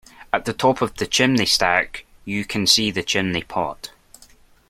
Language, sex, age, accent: English, male, under 19, Scottish English